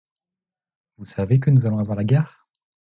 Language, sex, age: French, male, 30-39